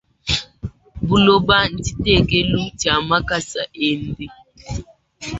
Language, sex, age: Luba-Lulua, female, 19-29